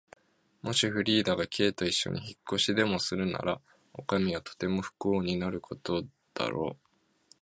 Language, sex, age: Japanese, male, 19-29